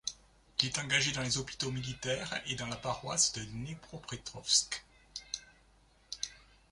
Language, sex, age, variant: French, male, 50-59, Français de métropole